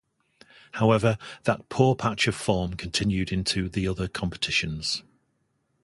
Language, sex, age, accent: English, male, 60-69, England English